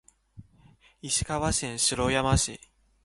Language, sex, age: Japanese, male, 19-29